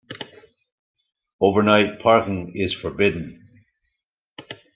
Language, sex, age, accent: English, male, 60-69, Canadian English